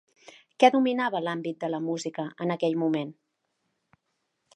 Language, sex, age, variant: Catalan, female, 40-49, Central